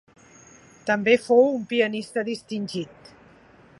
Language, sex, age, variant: Catalan, female, 50-59, Central